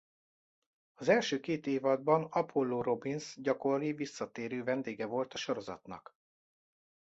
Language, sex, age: Hungarian, male, 40-49